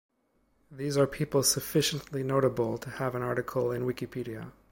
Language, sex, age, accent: English, male, 19-29, United States English